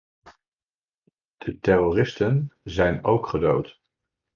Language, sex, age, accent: Dutch, male, 19-29, Nederlands Nederlands